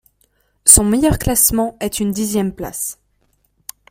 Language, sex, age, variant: French, female, 19-29, Français de métropole